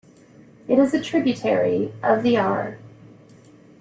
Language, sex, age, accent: English, female, 50-59, United States English